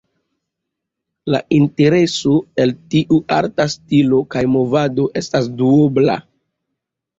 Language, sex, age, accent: Esperanto, male, 30-39, Internacia